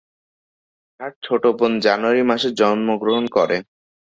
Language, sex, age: Bengali, male, under 19